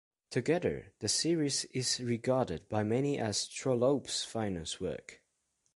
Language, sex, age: English, male, under 19